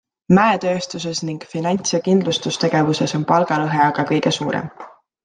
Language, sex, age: Estonian, female, 19-29